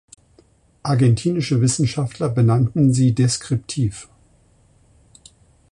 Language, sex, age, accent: German, male, 60-69, Deutschland Deutsch